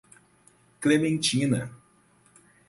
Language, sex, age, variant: Portuguese, male, 30-39, Portuguese (Brasil)